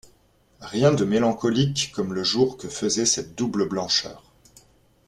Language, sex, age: French, male, 30-39